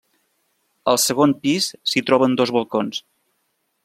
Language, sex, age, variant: Catalan, male, 30-39, Central